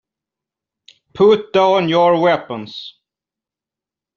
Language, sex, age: English, male, 40-49